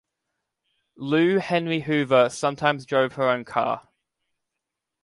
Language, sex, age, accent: English, male, under 19, Australian English